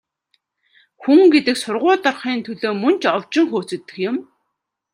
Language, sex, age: Mongolian, female, 30-39